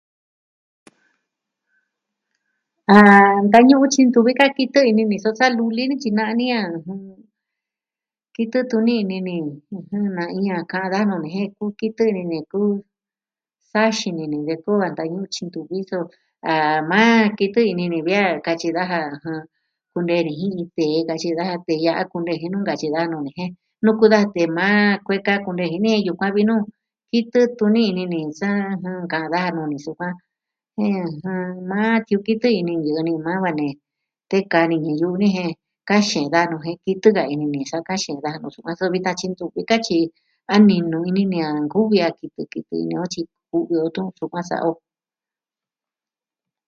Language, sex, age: Southwestern Tlaxiaco Mixtec, female, 60-69